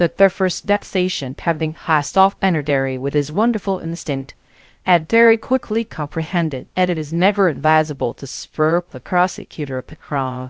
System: TTS, VITS